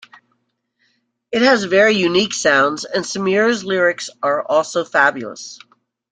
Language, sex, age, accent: English, female, 60-69, United States English